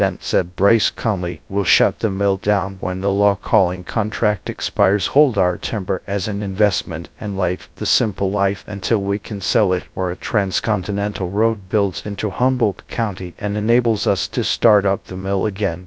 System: TTS, GradTTS